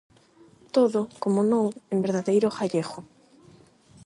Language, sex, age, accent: Galician, female, 19-29, Atlántico (seseo e gheada); Normativo (estándar); Neofalante